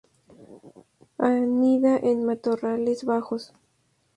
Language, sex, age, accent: Spanish, female, under 19, México